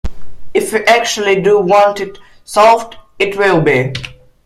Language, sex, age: English, male, under 19